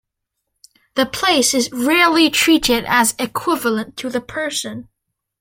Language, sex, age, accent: English, male, under 19, United States English